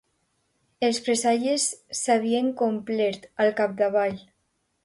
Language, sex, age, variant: Catalan, female, under 19, Alacantí